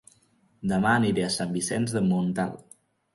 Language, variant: Catalan, Central